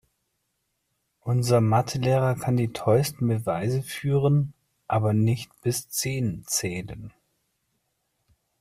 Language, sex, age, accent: German, male, 30-39, Deutschland Deutsch